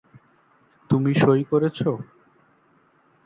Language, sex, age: Bengali, male, 19-29